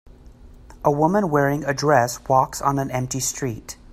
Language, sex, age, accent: English, male, 40-49, United States English